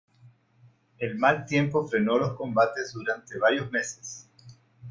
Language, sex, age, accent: Spanish, male, 40-49, España: Norte peninsular (Asturias, Castilla y León, Cantabria, País Vasco, Navarra, Aragón, La Rioja, Guadalajara, Cuenca)